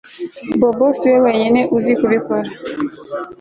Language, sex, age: Kinyarwanda, female, 19-29